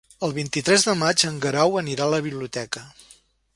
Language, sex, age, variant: Catalan, male, 60-69, Central